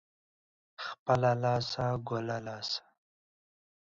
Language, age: Pashto, 19-29